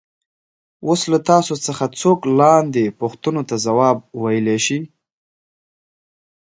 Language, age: Pashto, 19-29